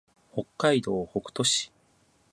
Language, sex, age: Japanese, male, 40-49